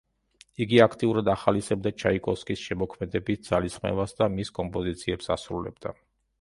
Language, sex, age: Georgian, male, 50-59